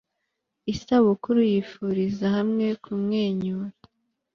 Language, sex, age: Kinyarwanda, female, 19-29